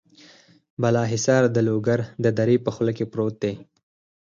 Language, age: Pashto, under 19